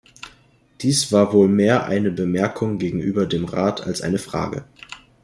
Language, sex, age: German, male, under 19